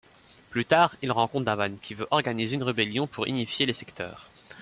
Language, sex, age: French, male, under 19